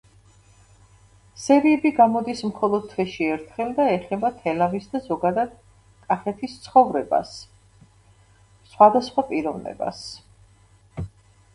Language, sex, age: Georgian, female, 50-59